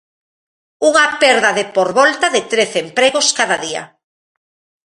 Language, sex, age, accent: Galician, female, 40-49, Normativo (estándar)